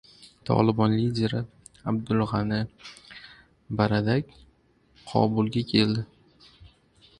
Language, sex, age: Uzbek, male, under 19